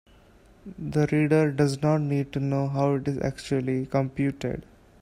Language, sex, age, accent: English, male, 19-29, India and South Asia (India, Pakistan, Sri Lanka)